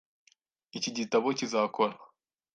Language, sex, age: Kinyarwanda, male, 19-29